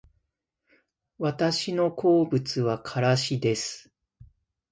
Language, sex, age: Japanese, male, 30-39